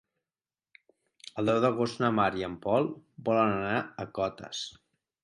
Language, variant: Catalan, Central